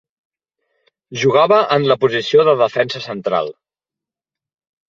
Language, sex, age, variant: Catalan, male, 30-39, Central